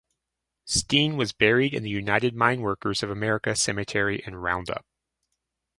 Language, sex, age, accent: English, male, 30-39, United States English